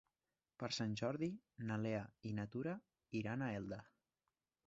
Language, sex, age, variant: Catalan, male, 19-29, Nord-Occidental